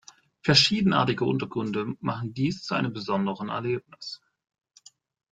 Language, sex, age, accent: German, male, 19-29, Deutschland Deutsch